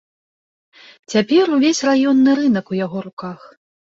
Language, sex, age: Belarusian, female, 30-39